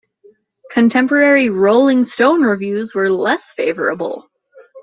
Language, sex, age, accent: English, female, 19-29, United States English